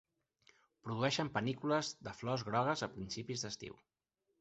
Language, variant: Catalan, Central